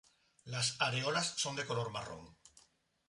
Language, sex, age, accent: Spanish, male, 60-69, España: Sur peninsular (Andalucia, Extremadura, Murcia)